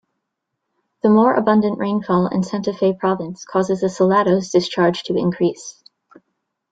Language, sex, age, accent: English, female, 30-39, United States English